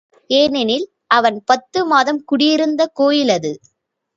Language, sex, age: Tamil, female, 19-29